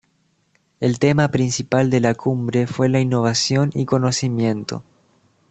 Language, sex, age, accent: Spanish, male, under 19, Rioplatense: Argentina, Uruguay, este de Bolivia, Paraguay